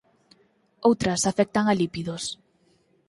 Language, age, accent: Galician, 19-29, Normativo (estándar)